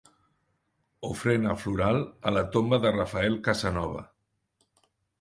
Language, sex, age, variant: Catalan, male, 60-69, Central